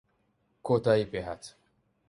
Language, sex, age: Central Kurdish, male, 19-29